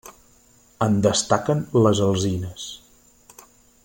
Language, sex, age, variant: Catalan, male, 50-59, Central